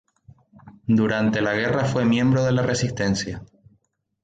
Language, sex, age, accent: Spanish, male, 19-29, España: Islas Canarias